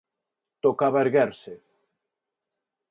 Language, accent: Galician, Neofalante